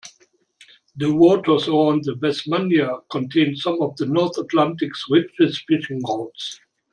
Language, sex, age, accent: English, male, 60-69, England English